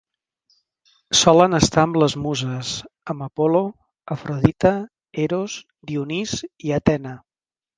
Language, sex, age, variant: Catalan, male, 50-59, Central